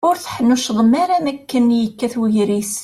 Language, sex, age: Kabyle, female, 40-49